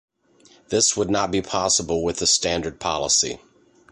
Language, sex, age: English, male, 50-59